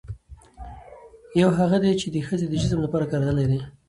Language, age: Pashto, 19-29